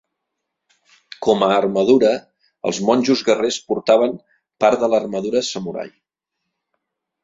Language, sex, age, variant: Catalan, male, 40-49, Central